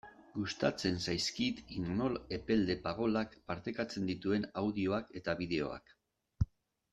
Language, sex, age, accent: Basque, male, 60-69, Erdialdekoa edo Nafarra (Gipuzkoa, Nafarroa)